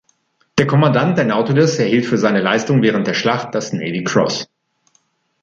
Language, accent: German, Deutschland Deutsch